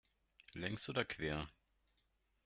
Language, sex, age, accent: German, male, under 19, Deutschland Deutsch